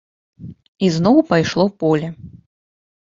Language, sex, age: Belarusian, female, 19-29